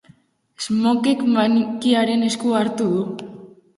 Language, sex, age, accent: Basque, female, under 19, Mendebalekoa (Araba, Bizkaia, Gipuzkoako mendebaleko herri batzuk)